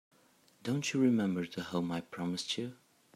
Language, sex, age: English, male, 30-39